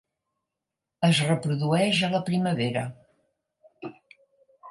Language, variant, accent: Catalan, Central, central